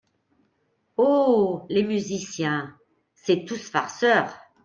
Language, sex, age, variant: French, male, 30-39, Français de métropole